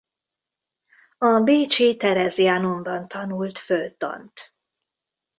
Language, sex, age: Hungarian, female, 50-59